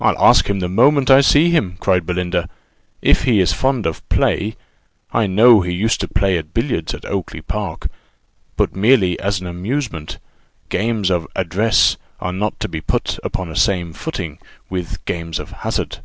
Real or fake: real